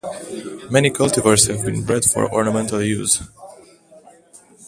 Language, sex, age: English, male, 19-29